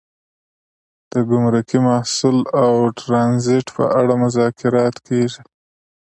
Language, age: Pashto, 30-39